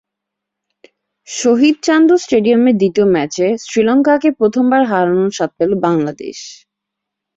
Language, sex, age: Bengali, female, 19-29